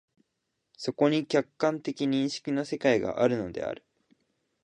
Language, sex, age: Japanese, male, 19-29